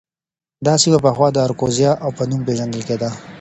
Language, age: Pashto, 19-29